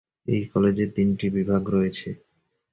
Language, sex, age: Bengali, male, 19-29